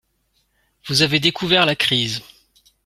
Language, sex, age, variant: French, male, 30-39, Français de métropole